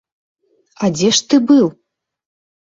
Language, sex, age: Belarusian, female, 19-29